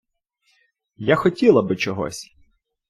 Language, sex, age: Ukrainian, male, 40-49